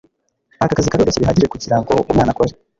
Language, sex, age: Kinyarwanda, male, 19-29